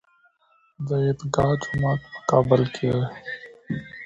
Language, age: Pashto, 19-29